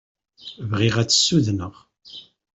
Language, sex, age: Kabyle, male, 50-59